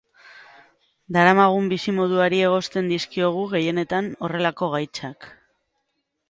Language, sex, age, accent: Basque, female, 40-49, Mendebalekoa (Araba, Bizkaia, Gipuzkoako mendebaleko herri batzuk)